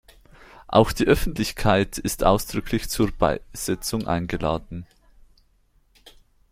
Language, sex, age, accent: German, male, 19-29, Schweizerdeutsch